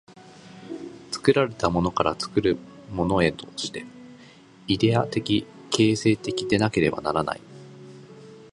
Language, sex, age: Japanese, male, 30-39